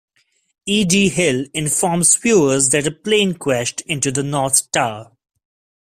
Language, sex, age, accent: English, male, 19-29, India and South Asia (India, Pakistan, Sri Lanka)